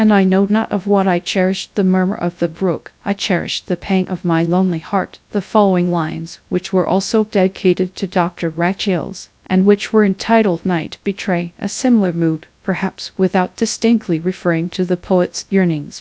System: TTS, GradTTS